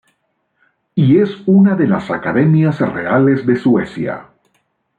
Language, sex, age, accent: Spanish, male, 50-59, América central